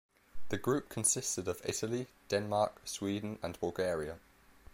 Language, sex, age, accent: English, male, under 19, England English